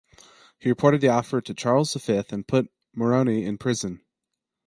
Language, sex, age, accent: English, male, 30-39, United States English